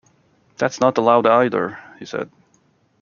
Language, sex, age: English, male, 30-39